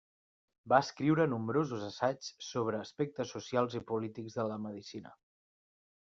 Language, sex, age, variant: Catalan, male, 19-29, Central